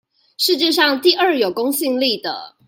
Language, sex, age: Chinese, female, 19-29